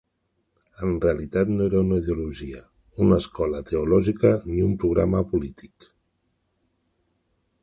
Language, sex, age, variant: Catalan, male, 40-49, Central